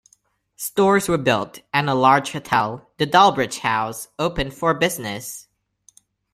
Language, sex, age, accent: English, male, under 19, Malaysian English